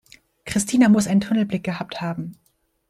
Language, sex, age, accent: German, female, under 19, Deutschland Deutsch